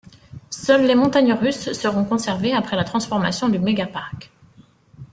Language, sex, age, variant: French, female, 40-49, Français de métropole